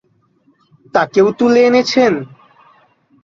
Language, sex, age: Bengali, male, 19-29